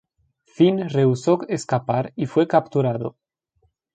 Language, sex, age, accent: Spanish, male, 19-29, España: Centro-Sur peninsular (Madrid, Toledo, Castilla-La Mancha)